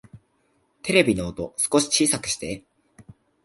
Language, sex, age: Japanese, male, under 19